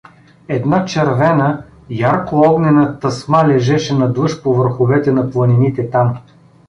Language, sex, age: Bulgarian, male, 40-49